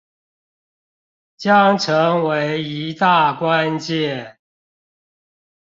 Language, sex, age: Chinese, male, 50-59